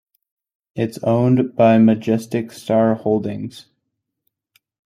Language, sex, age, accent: English, male, 19-29, United States English